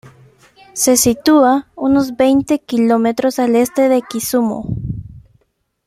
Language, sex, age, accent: Spanish, female, under 19, América central